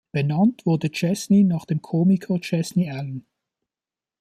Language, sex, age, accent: German, male, 19-29, Schweizerdeutsch